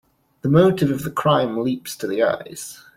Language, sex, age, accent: English, male, 19-29, England English